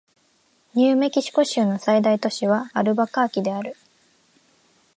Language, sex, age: Japanese, female, 19-29